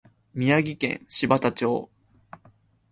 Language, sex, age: Japanese, male, 19-29